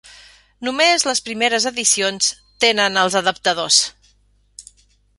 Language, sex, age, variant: Catalan, female, 40-49, Central